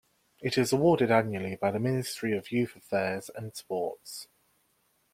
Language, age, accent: English, 19-29, England English